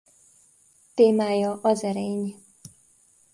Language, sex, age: Hungarian, female, 19-29